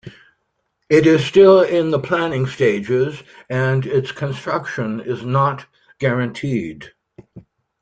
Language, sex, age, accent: English, male, 60-69, United States English